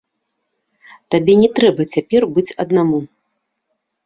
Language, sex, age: Belarusian, female, 40-49